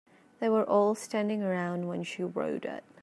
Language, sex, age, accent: English, female, 19-29, Australian English